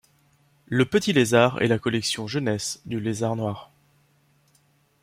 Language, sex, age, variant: French, male, 19-29, Français de métropole